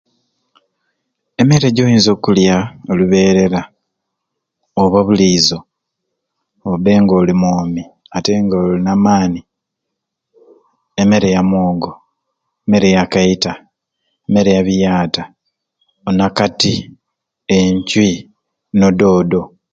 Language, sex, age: Ruuli, male, 40-49